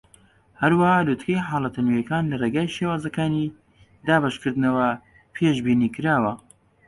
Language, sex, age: Central Kurdish, male, 19-29